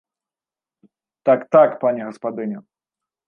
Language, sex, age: Belarusian, male, 19-29